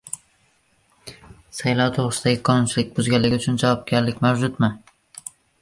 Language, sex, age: Uzbek, male, under 19